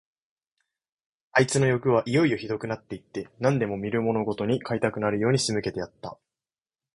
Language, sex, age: Japanese, male, 19-29